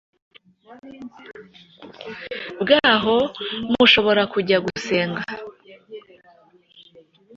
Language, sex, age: Kinyarwanda, female, 30-39